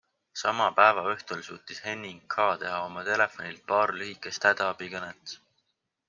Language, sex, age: Estonian, male, 19-29